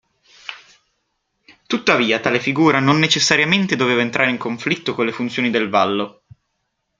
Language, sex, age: Italian, male, 19-29